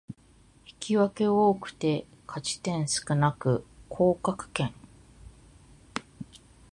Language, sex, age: Japanese, female, 40-49